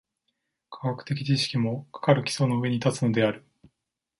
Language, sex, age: Japanese, male, 19-29